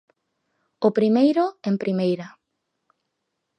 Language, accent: Galician, Oriental (común en zona oriental); Normativo (estándar)